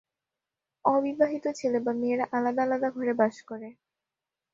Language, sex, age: Bengali, male, under 19